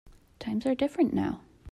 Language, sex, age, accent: English, female, 30-39, United States English